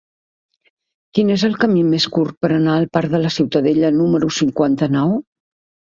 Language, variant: Catalan, Central